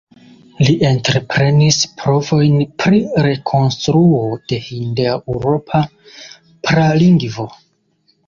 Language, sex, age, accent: Esperanto, male, 19-29, Internacia